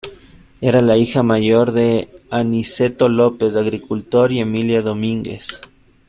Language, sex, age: Spanish, male, 30-39